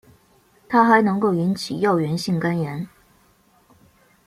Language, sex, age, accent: Chinese, female, 19-29, 出生地：黑龙江省